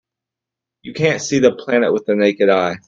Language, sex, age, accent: English, male, 19-29, United States English